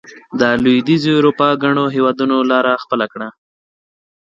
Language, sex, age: Pashto, male, 19-29